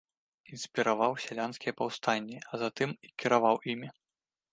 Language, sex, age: Belarusian, male, 19-29